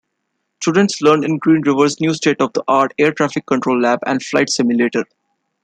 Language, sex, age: English, male, 19-29